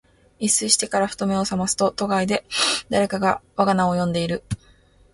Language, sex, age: Japanese, female, 19-29